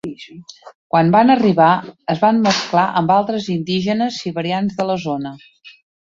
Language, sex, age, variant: Catalan, female, 40-49, Central